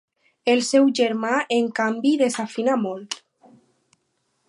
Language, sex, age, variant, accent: Catalan, female, under 19, Alacantí, valencià